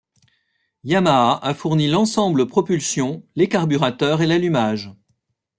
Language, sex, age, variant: French, male, 50-59, Français de métropole